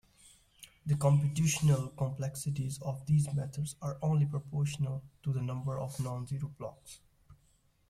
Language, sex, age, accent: English, male, 19-29, India and South Asia (India, Pakistan, Sri Lanka)